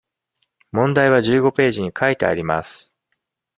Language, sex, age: Japanese, male, 50-59